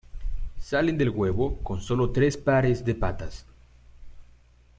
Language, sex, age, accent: Spanish, male, 19-29, México